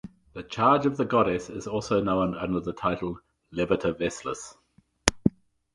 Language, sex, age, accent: English, male, 50-59, New Zealand English